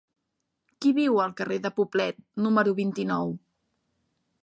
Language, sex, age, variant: Catalan, female, 40-49, Central